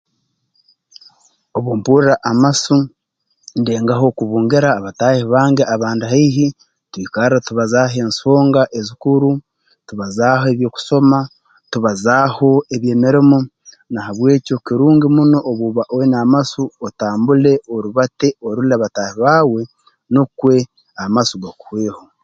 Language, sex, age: Tooro, male, 40-49